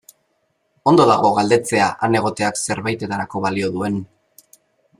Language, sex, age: Basque, male, 19-29